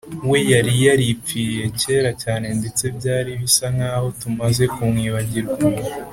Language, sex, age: Kinyarwanda, male, 19-29